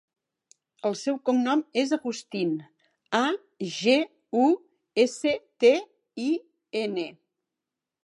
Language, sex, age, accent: Catalan, female, 60-69, occidental